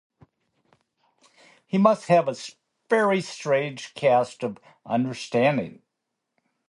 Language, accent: English, United States English